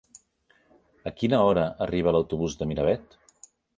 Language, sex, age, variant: Catalan, male, 50-59, Central